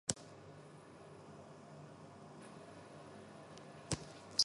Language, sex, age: Japanese, female, 19-29